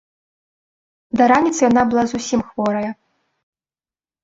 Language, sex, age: Belarusian, female, 19-29